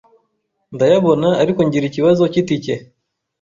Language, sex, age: Kinyarwanda, male, 19-29